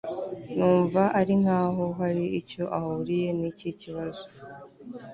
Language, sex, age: Kinyarwanda, female, 19-29